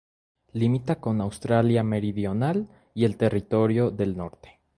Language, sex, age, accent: Spanish, male, 19-29, México